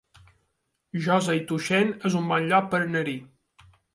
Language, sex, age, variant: Catalan, male, 30-39, Balear